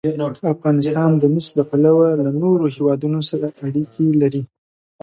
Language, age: Pashto, 30-39